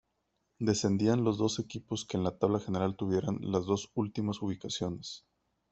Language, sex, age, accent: Spanish, male, 30-39, México